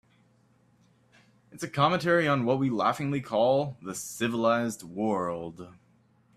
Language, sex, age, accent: English, male, under 19, United States English